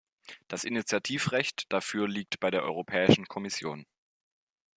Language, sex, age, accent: German, male, 19-29, Deutschland Deutsch